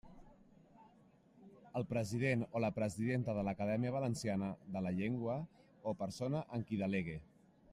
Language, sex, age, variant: Catalan, male, 30-39, Central